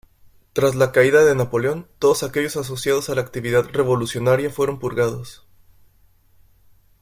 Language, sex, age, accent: Spanish, male, 19-29, México